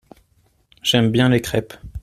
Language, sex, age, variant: French, male, 19-29, Français de métropole